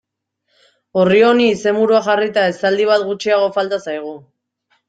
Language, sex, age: Basque, female, 19-29